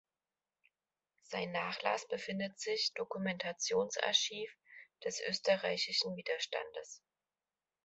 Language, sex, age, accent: German, female, 30-39, Deutschland Deutsch